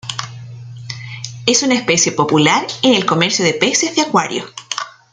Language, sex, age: Spanish, female, 50-59